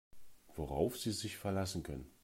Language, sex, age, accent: German, male, 50-59, Deutschland Deutsch